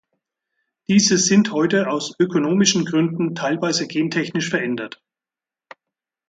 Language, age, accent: German, 60-69, Deutschland Deutsch